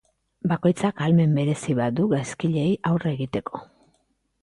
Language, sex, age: Basque, female, 40-49